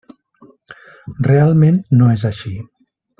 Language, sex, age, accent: Catalan, male, 40-49, valencià